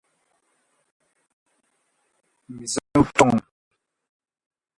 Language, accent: English, United States English